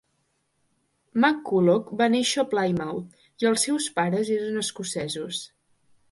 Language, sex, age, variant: Catalan, female, under 19, Central